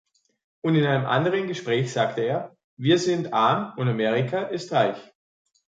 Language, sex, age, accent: German, male, 30-39, Österreichisches Deutsch